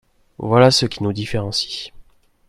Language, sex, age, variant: French, male, 19-29, Français de métropole